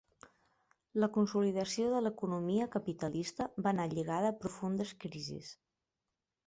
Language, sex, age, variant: Catalan, female, 30-39, Central